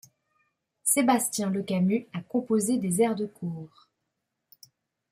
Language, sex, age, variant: French, female, 30-39, Français de métropole